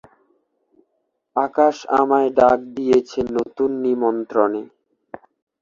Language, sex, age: Bengali, male, 40-49